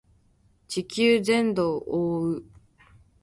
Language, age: Japanese, 19-29